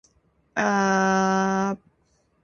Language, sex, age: Indonesian, female, 19-29